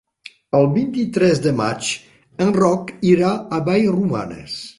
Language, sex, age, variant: Catalan, male, 60-69, Septentrional